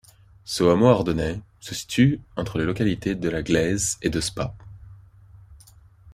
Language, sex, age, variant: French, male, 30-39, Français de métropole